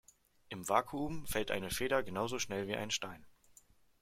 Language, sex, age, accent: German, male, 19-29, Deutschland Deutsch